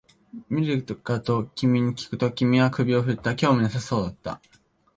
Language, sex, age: Japanese, male, 19-29